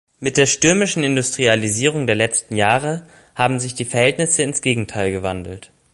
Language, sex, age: German, male, 19-29